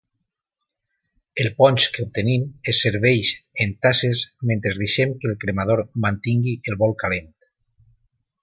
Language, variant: Catalan, Valencià meridional